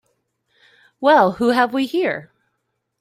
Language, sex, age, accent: English, female, 30-39, United States English